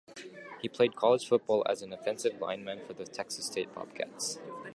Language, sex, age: English, male, 19-29